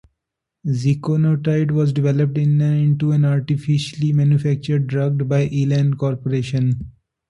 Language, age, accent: English, 19-29, India and South Asia (India, Pakistan, Sri Lanka)